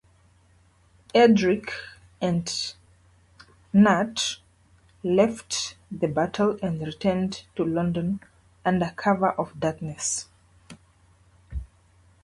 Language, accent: English, Southern African (South Africa, Zimbabwe, Namibia)